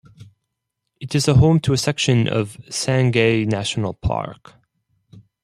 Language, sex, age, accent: English, male, 30-39, United States English